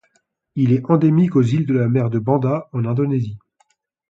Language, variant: French, Français de métropole